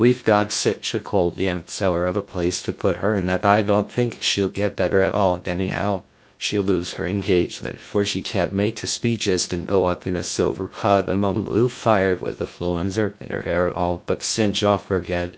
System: TTS, GlowTTS